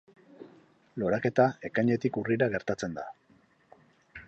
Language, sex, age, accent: Basque, male, 50-59, Mendebalekoa (Araba, Bizkaia, Gipuzkoako mendebaleko herri batzuk)